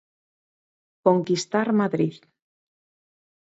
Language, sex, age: Galician, female, 40-49